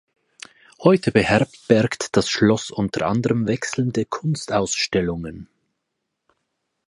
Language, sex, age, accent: German, male, 30-39, Schweizerdeutsch